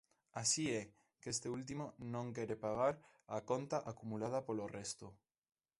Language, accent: Galician, Normativo (estándar)